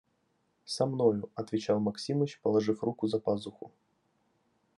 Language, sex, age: Russian, male, 19-29